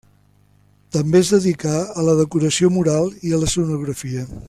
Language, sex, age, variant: Catalan, male, 60-69, Central